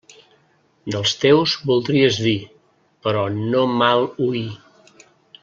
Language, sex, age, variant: Catalan, male, 60-69, Central